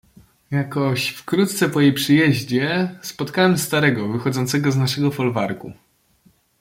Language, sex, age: Polish, male, 19-29